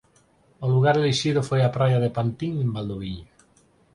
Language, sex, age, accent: Galician, male, 40-49, Normativo (estándar)